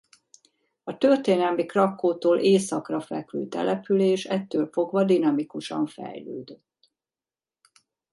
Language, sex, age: Hungarian, female, 50-59